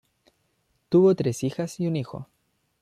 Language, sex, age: Spanish, male, under 19